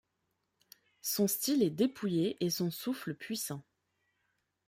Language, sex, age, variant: French, female, 19-29, Français de métropole